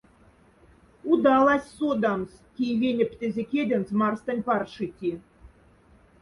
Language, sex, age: Moksha, female, 40-49